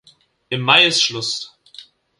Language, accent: German, Deutschland Deutsch